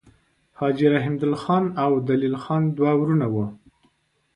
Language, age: Pashto, 30-39